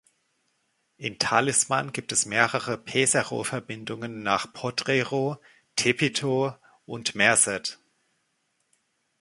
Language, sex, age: German, male, 30-39